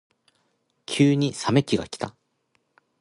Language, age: Japanese, 40-49